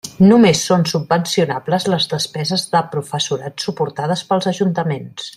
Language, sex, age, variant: Catalan, female, 30-39, Central